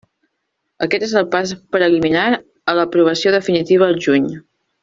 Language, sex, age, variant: Catalan, female, 40-49, Central